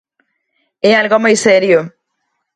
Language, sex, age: Galician, female, 40-49